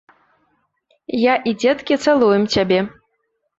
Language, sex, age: Belarusian, female, 19-29